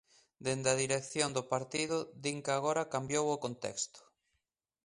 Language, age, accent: Galician, 30-39, Atlántico (seseo e gheada)